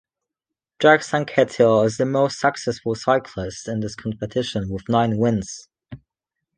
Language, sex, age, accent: English, male, 19-29, Welsh English